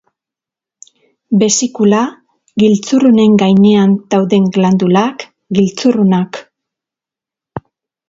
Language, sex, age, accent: Basque, female, 50-59, Mendebalekoa (Araba, Bizkaia, Gipuzkoako mendebaleko herri batzuk)